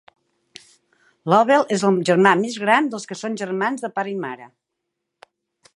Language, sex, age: Catalan, female, 60-69